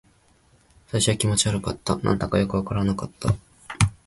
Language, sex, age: Japanese, male, 19-29